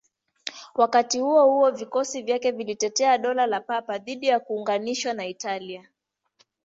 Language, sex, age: Swahili, female, 19-29